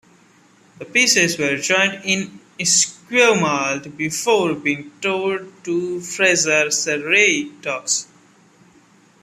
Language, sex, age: English, male, 19-29